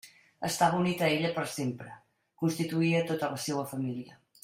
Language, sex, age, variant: Catalan, female, 50-59, Central